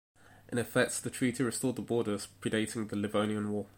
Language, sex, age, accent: English, male, 19-29, England English